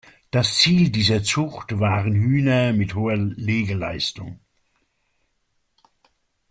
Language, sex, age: German, male, 60-69